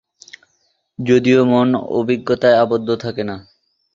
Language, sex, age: Bengali, male, under 19